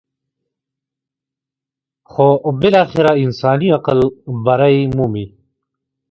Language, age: Pashto, 30-39